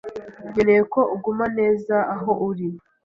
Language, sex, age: Kinyarwanda, female, 19-29